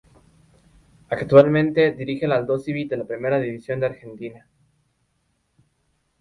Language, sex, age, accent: Spanish, male, 19-29, México